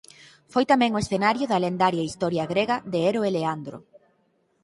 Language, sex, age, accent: Galician, female, 19-29, Oriental (común en zona oriental); Normativo (estándar)